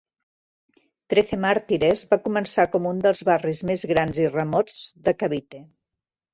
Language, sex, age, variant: Catalan, female, 40-49, Central